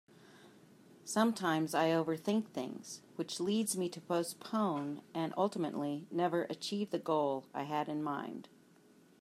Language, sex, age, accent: English, female, 50-59, United States English